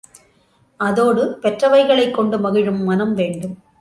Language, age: Tamil, 50-59